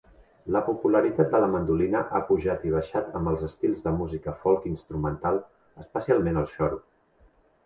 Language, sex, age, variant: Catalan, male, 40-49, Central